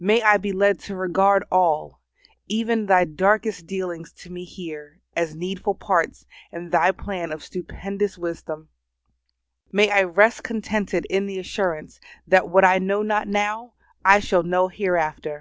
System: none